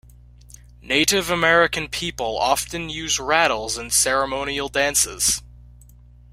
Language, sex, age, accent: English, male, under 19, United States English